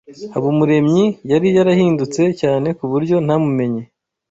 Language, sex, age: Kinyarwanda, male, 19-29